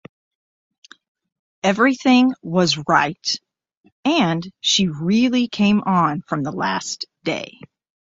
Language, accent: English, United States English